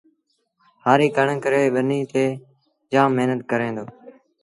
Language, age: Sindhi Bhil, 19-29